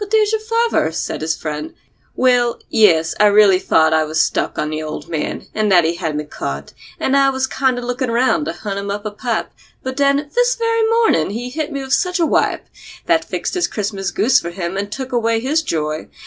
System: none